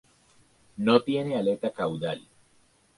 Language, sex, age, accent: Spanish, male, 40-49, Andino-Pacífico: Colombia, Perú, Ecuador, oeste de Bolivia y Venezuela andina